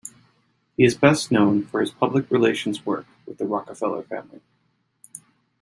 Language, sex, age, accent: English, male, 30-39, United States English